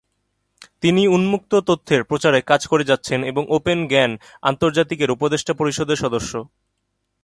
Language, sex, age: Bengali, male, 19-29